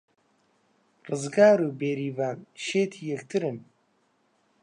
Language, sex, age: Central Kurdish, male, 19-29